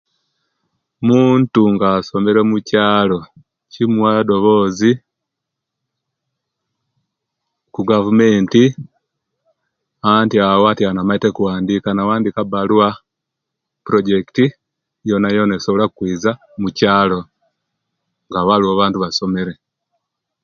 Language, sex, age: Kenyi, male, 40-49